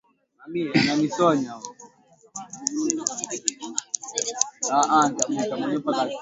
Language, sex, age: Swahili, male, 19-29